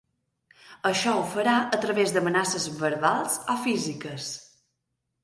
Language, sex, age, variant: Catalan, male, 30-39, Balear